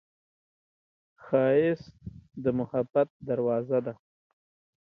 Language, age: Pashto, 30-39